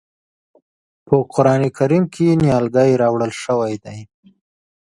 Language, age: Pashto, 19-29